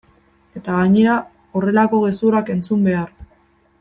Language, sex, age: Basque, female, 19-29